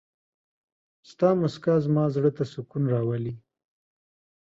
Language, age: Pashto, 30-39